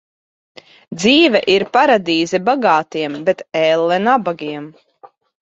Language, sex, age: Latvian, female, 40-49